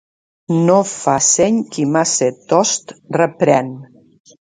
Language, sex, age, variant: Catalan, female, 50-59, Septentrional